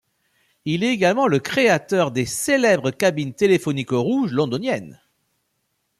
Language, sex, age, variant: French, male, 40-49, Français de métropole